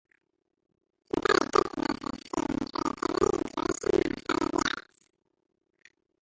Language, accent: English, United States English